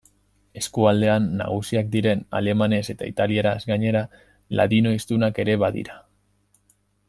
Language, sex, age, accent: Basque, male, 19-29, Mendebalekoa (Araba, Bizkaia, Gipuzkoako mendebaleko herri batzuk)